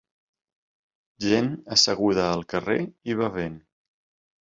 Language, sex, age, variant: Catalan, male, 40-49, Central